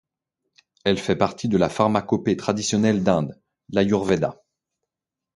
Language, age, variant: French, 30-39, Français de métropole